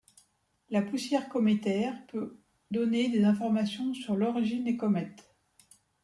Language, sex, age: French, female, 50-59